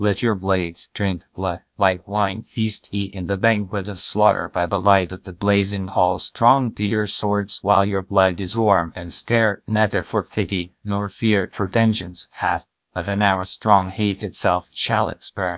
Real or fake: fake